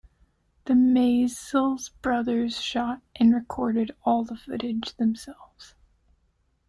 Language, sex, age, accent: English, female, 19-29, United States English